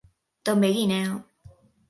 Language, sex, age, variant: Catalan, female, under 19, Balear